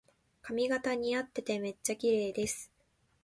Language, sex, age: Japanese, female, 19-29